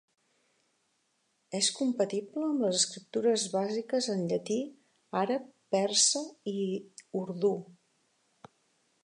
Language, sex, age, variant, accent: Catalan, female, 50-59, Central, gironí